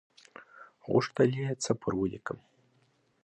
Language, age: Pashto, 19-29